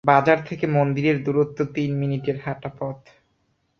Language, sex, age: Bengali, male, 19-29